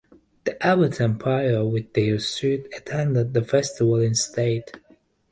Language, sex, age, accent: English, male, 30-39, England English